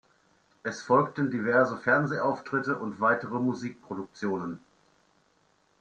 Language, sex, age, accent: German, male, 50-59, Deutschland Deutsch